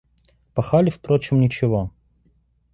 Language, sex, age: Russian, male, 30-39